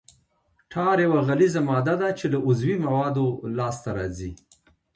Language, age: Pashto, 50-59